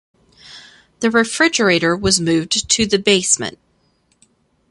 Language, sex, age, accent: English, female, 30-39, United States English